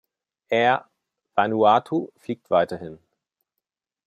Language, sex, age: German, male, 40-49